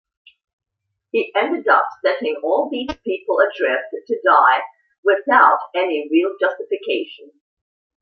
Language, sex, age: English, female, 50-59